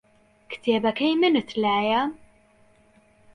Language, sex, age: Central Kurdish, male, 40-49